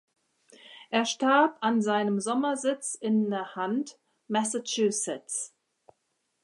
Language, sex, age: German, female, 60-69